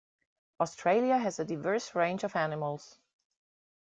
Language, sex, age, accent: English, female, 40-49, United States English